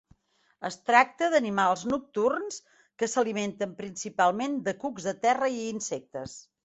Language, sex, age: Catalan, female, 60-69